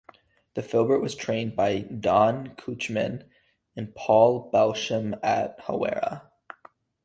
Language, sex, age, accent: English, male, 19-29, United States English